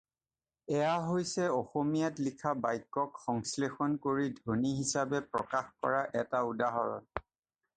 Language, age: Assamese, 40-49